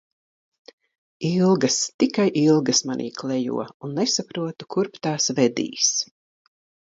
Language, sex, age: Latvian, female, 60-69